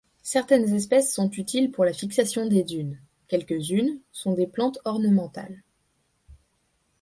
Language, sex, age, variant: French, female, 19-29, Français de métropole